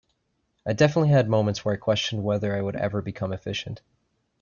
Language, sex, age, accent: English, male, 19-29, United States English